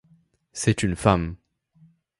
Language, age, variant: French, under 19, Français de métropole